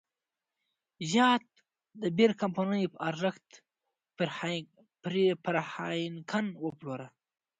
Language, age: Pashto, 19-29